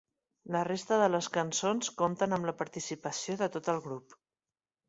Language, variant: Catalan, Central